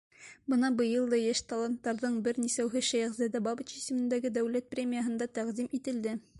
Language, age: Bashkir, 19-29